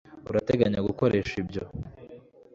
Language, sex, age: Kinyarwanda, male, 19-29